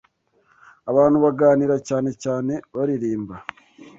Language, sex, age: Kinyarwanda, male, 19-29